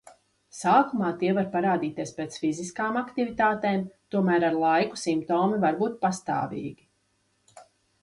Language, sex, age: Latvian, female, 30-39